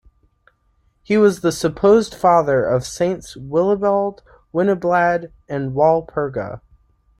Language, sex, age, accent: English, male, 19-29, United States English